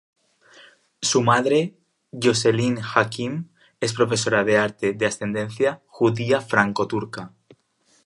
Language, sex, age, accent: Spanish, male, under 19, España: Centro-Sur peninsular (Madrid, Toledo, Castilla-La Mancha)